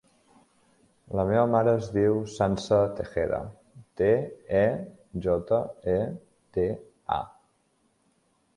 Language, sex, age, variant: Catalan, male, 19-29, Septentrional